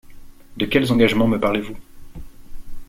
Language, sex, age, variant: French, male, 19-29, Français de métropole